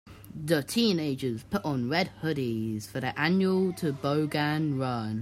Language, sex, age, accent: English, male, under 19, England English